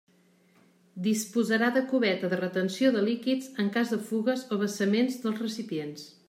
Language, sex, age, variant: Catalan, female, 40-49, Central